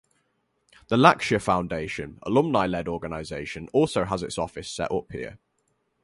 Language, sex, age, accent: English, male, 90+, England English